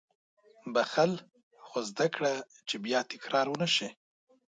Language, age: Pashto, 19-29